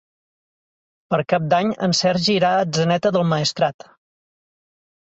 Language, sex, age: Catalan, male, 40-49